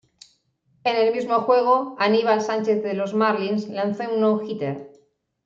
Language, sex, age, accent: Spanish, female, 40-49, España: Norte peninsular (Asturias, Castilla y León, Cantabria, País Vasco, Navarra, Aragón, La Rioja, Guadalajara, Cuenca)